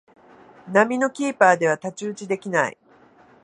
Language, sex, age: Japanese, female, 50-59